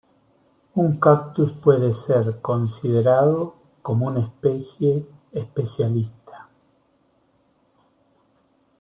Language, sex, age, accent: Spanish, male, 50-59, Rioplatense: Argentina, Uruguay, este de Bolivia, Paraguay